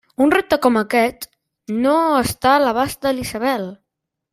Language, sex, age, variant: Catalan, male, under 19, Central